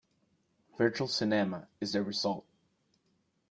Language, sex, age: English, male, 19-29